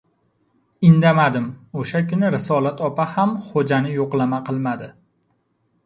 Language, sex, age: Uzbek, male, 19-29